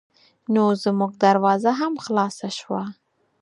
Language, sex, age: Pashto, female, 30-39